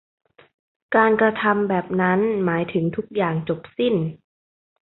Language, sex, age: Thai, female, 19-29